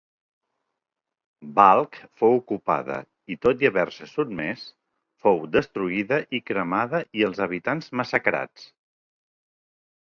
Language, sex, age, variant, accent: Catalan, male, 40-49, Central, central